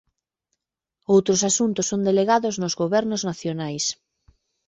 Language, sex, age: Galician, female, 30-39